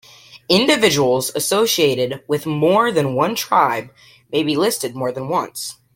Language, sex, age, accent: English, male, under 19, United States English